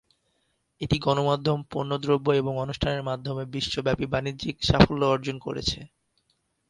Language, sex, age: Bengali, male, 19-29